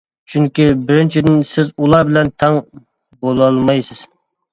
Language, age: Uyghur, 19-29